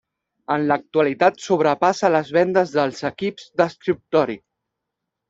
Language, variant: Catalan, Central